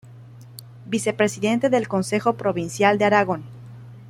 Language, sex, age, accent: Spanish, female, 30-39, Caribe: Cuba, Venezuela, Puerto Rico, República Dominicana, Panamá, Colombia caribeña, México caribeño, Costa del golfo de México